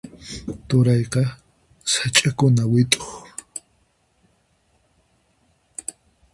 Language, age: Puno Quechua, 19-29